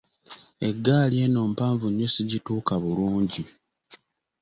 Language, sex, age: Ganda, male, 19-29